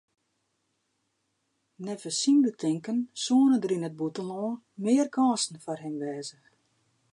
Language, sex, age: Western Frisian, female, 60-69